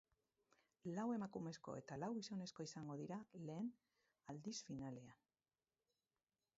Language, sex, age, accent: Basque, female, 50-59, Mendebalekoa (Araba, Bizkaia, Gipuzkoako mendebaleko herri batzuk)